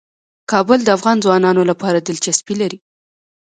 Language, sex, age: Pashto, female, 19-29